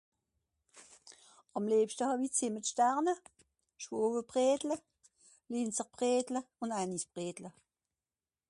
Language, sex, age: Swiss German, female, 60-69